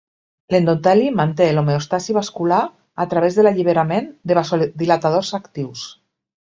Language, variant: Catalan, Nord-Occidental